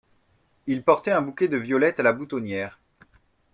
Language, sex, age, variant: French, male, 30-39, Français de métropole